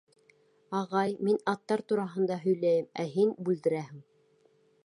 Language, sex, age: Bashkir, female, 30-39